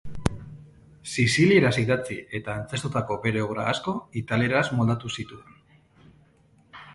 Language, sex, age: Basque, male, 40-49